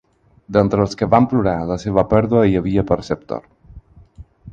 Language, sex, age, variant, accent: Catalan, male, 30-39, Balear, balear; aprenent (recent, des del castellà)